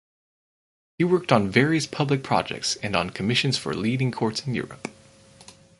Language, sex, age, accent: English, male, 19-29, United States English